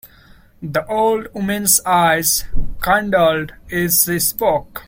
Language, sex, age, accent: English, male, 19-29, India and South Asia (India, Pakistan, Sri Lanka)